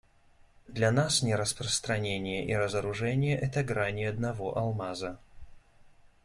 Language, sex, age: Russian, male, 30-39